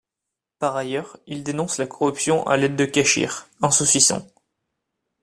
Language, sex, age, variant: French, male, 19-29, Français de métropole